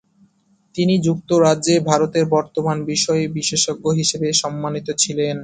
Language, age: Bengali, 19-29